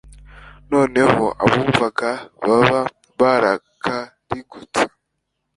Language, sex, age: Kinyarwanda, male, under 19